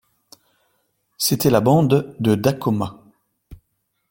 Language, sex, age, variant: French, male, 50-59, Français de métropole